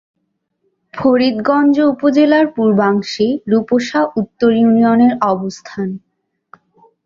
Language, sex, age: Bengali, female, under 19